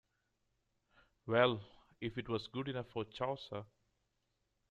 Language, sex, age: English, male, 30-39